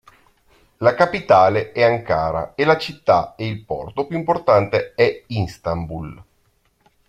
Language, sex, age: Italian, male, 30-39